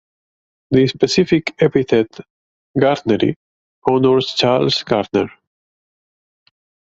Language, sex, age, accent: English, male, 30-39, England English